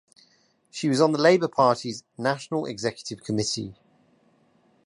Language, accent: English, England English